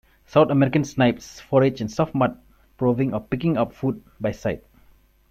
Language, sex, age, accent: English, male, 30-39, India and South Asia (India, Pakistan, Sri Lanka)